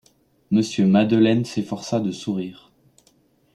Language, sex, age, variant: French, male, under 19, Français de métropole